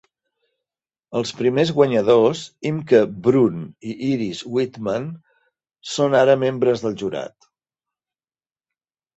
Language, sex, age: Catalan, male, 50-59